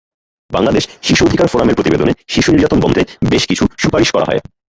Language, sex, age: Bengali, male, 19-29